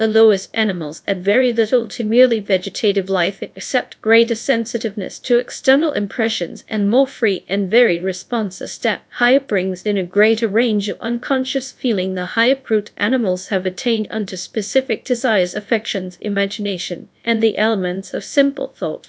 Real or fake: fake